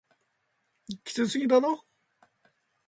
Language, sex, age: Japanese, male, 60-69